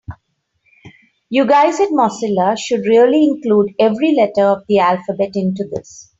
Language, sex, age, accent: English, female, 50-59, India and South Asia (India, Pakistan, Sri Lanka)